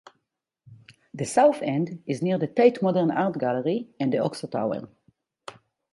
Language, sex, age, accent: English, female, 40-49, Israeli